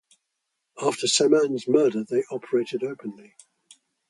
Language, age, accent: English, 80-89, England English